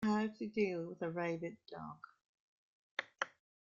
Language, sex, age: English, female, 70-79